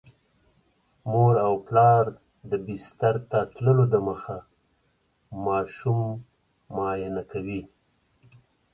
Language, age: Pashto, 60-69